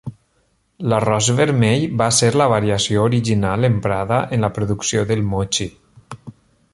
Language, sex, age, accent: Catalan, male, 30-39, valencià